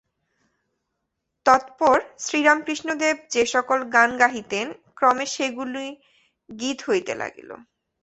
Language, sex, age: Bengali, female, 19-29